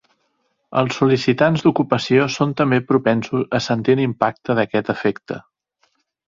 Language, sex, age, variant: Catalan, male, 30-39, Central